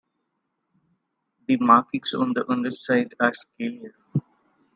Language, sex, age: English, male, 19-29